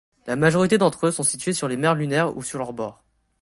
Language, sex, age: French, male, 19-29